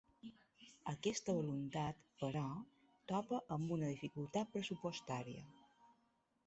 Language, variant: Catalan, Balear